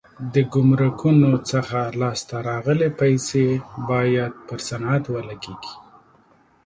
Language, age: Pashto, 40-49